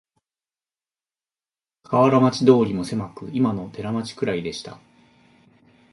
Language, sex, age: Japanese, male, 50-59